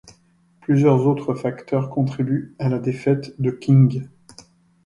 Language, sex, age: French, male, 50-59